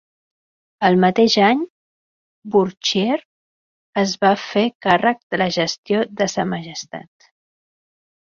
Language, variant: Catalan, Central